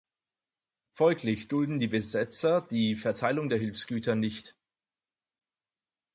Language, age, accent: German, 30-39, Deutschland Deutsch